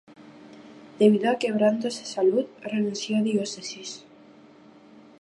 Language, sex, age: Spanish, female, under 19